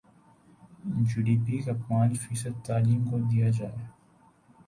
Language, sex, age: Urdu, male, 19-29